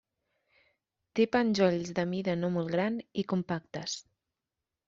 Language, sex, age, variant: Catalan, female, 19-29, Central